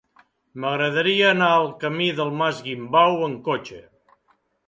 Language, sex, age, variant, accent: Catalan, male, 60-69, Central, central